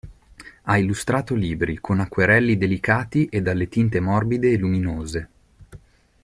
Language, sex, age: Italian, male, 30-39